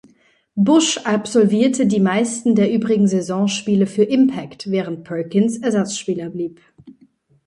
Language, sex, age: German, female, 19-29